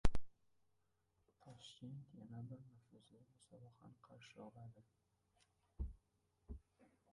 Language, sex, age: Uzbek, male, 19-29